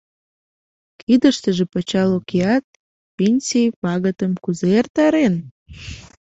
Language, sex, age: Mari, female, 19-29